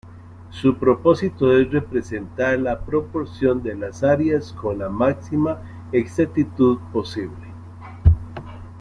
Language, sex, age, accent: Spanish, male, 50-59, América central